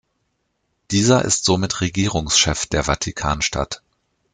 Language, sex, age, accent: German, male, 40-49, Deutschland Deutsch